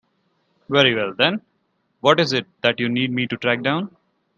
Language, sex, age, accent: English, male, 19-29, India and South Asia (India, Pakistan, Sri Lanka)